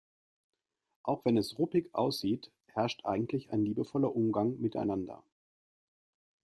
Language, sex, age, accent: German, male, 40-49, Deutschland Deutsch